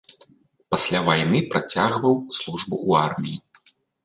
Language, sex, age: Belarusian, male, 30-39